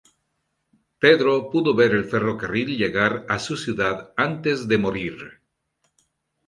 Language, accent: Spanish, Andino-Pacífico: Colombia, Perú, Ecuador, oeste de Bolivia y Venezuela andina